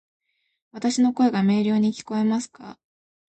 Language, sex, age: Japanese, female, 19-29